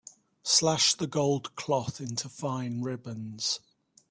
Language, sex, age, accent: English, male, 40-49, England English